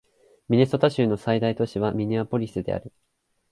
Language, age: Japanese, 19-29